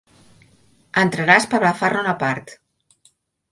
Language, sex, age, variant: Catalan, female, 40-49, Central